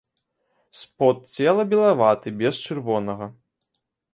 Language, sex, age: Belarusian, male, 19-29